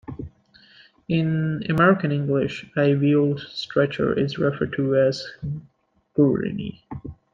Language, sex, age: English, male, 19-29